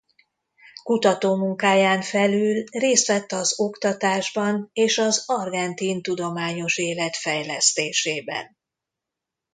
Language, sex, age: Hungarian, female, 50-59